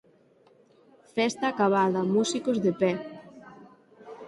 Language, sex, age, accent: Galician, female, 19-29, Atlántico (seseo e gheada)